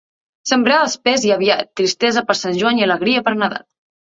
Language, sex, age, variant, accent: Catalan, female, 19-29, Central, Barceloní